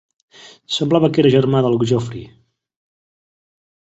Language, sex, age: Catalan, male, 30-39